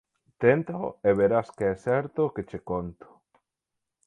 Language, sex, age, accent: Galician, male, 30-39, Atlántico (seseo e gheada)